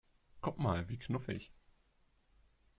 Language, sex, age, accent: German, male, 19-29, Deutschland Deutsch